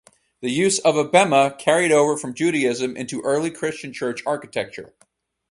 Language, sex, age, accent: English, male, 30-39, United States English